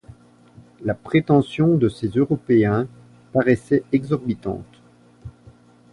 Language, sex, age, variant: French, male, 50-59, Français de métropole